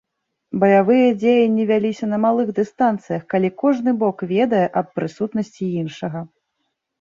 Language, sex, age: Belarusian, female, 30-39